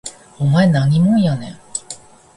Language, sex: Japanese, female